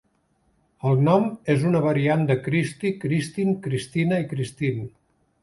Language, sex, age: Catalan, male, 70-79